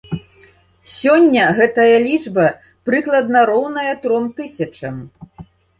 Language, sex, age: Belarusian, female, 60-69